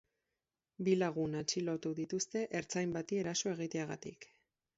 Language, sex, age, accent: Basque, female, 19-29, Erdialdekoa edo Nafarra (Gipuzkoa, Nafarroa)